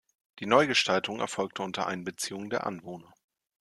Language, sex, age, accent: German, male, 30-39, Deutschland Deutsch